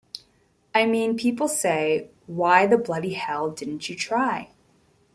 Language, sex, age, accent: English, female, 19-29, United States English